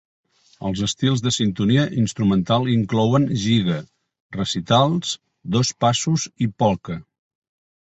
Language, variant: Catalan, Nord-Occidental